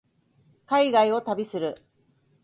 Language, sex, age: Japanese, female, 40-49